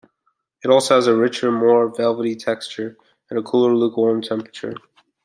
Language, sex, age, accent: English, male, 19-29, United States English